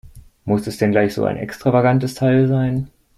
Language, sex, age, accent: German, male, 19-29, Deutschland Deutsch